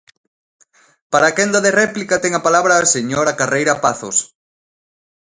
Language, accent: Galician, Normativo (estándar)